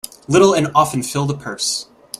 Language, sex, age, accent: English, male, 19-29, United States English